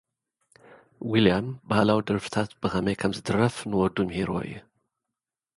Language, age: Tigrinya, 40-49